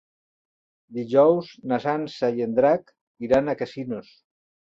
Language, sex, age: Catalan, male, 50-59